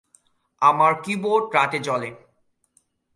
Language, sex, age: Bengali, male, 19-29